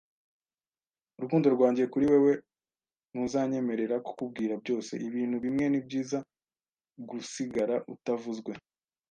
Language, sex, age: Kinyarwanda, male, 19-29